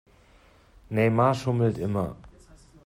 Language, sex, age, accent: German, male, 30-39, Deutschland Deutsch